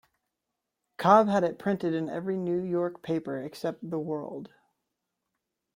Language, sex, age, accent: English, male, 19-29, United States English